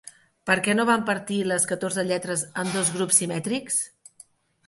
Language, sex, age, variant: Catalan, female, 40-49, Central